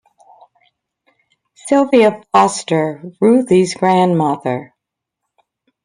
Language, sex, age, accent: English, female, 70-79, United States English